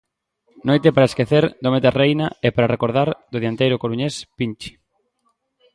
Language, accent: Galician, Normativo (estándar)